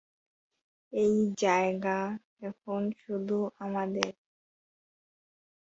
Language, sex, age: Bengali, female, 19-29